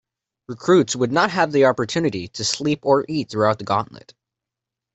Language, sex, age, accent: English, male, under 19, United States English